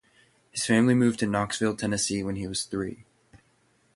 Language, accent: English, United States English